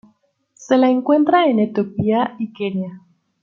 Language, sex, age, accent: Spanish, female, 19-29, México